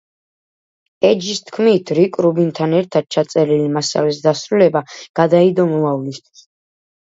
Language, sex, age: Georgian, male, under 19